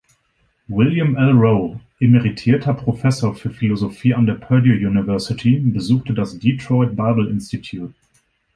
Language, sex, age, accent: German, male, 30-39, Deutschland Deutsch